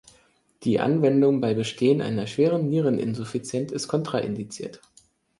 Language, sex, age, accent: German, male, 19-29, Deutschland Deutsch